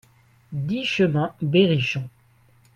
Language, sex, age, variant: French, male, 40-49, Français de métropole